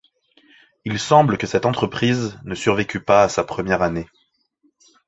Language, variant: French, Français de métropole